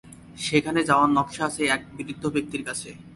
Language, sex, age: Bengali, male, 19-29